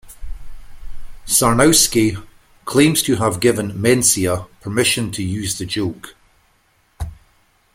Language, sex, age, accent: English, male, 50-59, Scottish English